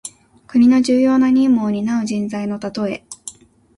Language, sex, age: Japanese, female, 19-29